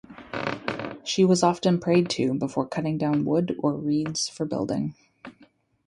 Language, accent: English, Canadian English